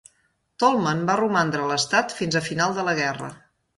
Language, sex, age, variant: Catalan, female, 40-49, Central